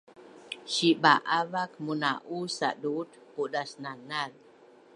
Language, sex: Bunun, female